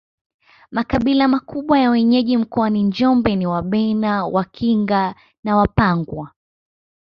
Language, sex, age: Swahili, female, 19-29